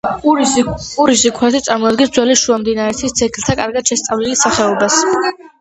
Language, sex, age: Georgian, female, under 19